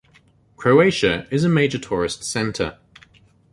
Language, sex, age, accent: English, male, 30-39, New Zealand English